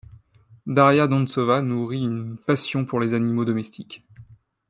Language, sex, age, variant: French, male, 19-29, Français de métropole